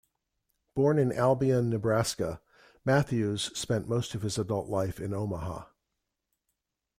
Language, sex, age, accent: English, male, 70-79, United States English